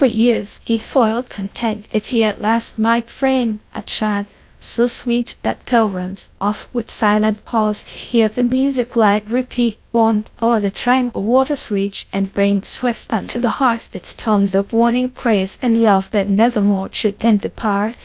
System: TTS, GlowTTS